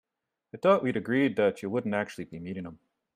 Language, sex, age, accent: English, male, 30-39, Canadian English